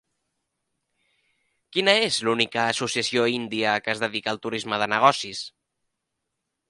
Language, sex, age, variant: Catalan, male, 19-29, Central